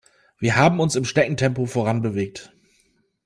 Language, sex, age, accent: German, male, 30-39, Deutschland Deutsch